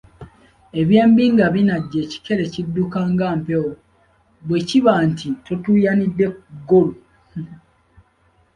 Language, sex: Ganda, male